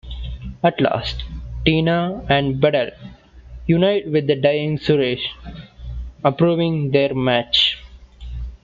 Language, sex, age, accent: English, male, 19-29, India and South Asia (India, Pakistan, Sri Lanka)